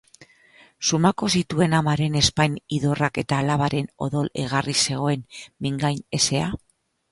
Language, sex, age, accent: Basque, female, 50-59, Mendebalekoa (Araba, Bizkaia, Gipuzkoako mendebaleko herri batzuk)